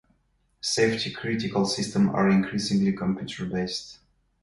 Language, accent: English, Australian English